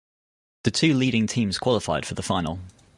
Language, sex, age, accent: English, male, 30-39, England English